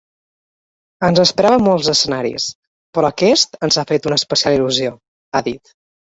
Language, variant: Catalan, Balear